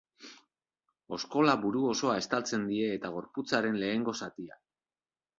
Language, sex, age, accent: Basque, male, 30-39, Mendebalekoa (Araba, Bizkaia, Gipuzkoako mendebaleko herri batzuk)